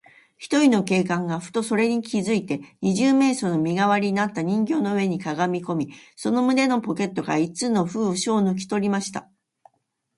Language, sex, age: Japanese, female, 60-69